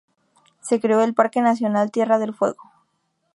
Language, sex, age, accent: Spanish, female, 19-29, México